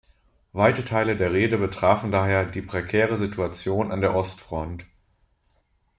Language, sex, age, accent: German, male, 30-39, Deutschland Deutsch